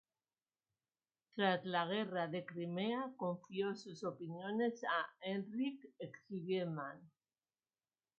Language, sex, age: Spanish, female, 50-59